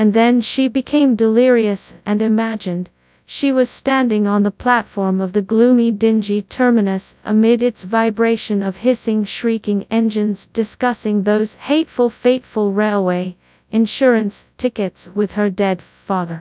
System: TTS, FastPitch